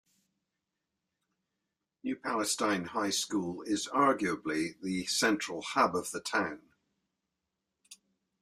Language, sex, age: English, male, 70-79